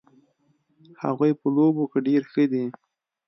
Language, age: Pashto, 19-29